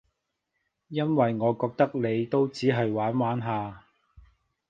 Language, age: Cantonese, 30-39